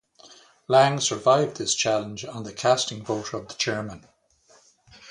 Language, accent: English, Irish English